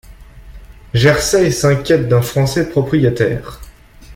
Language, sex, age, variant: French, male, under 19, Français de métropole